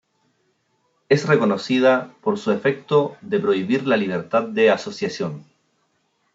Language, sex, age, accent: Spanish, male, 30-39, Chileno: Chile, Cuyo